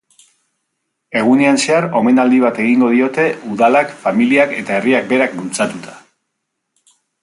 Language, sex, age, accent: Basque, male, 50-59, Mendebalekoa (Araba, Bizkaia, Gipuzkoako mendebaleko herri batzuk)